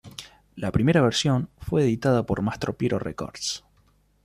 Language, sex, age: Spanish, male, 19-29